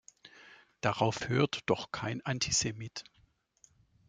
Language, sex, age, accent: German, male, 50-59, Deutschland Deutsch